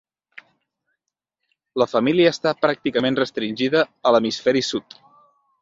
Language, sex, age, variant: Catalan, male, 30-39, Central